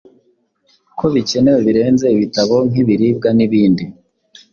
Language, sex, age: Kinyarwanda, male, 19-29